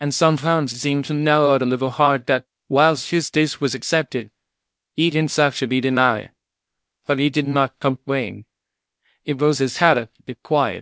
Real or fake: fake